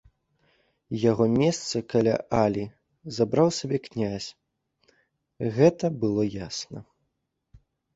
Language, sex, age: Belarusian, male, 19-29